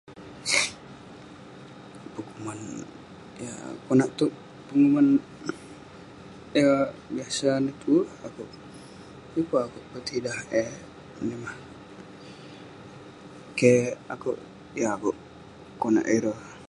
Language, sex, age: Western Penan, male, under 19